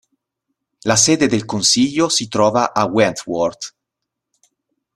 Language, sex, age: Italian, male, 30-39